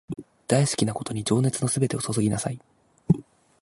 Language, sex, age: Japanese, male, under 19